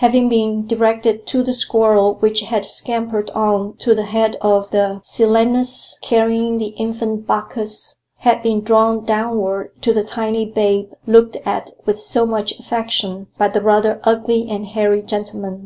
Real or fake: real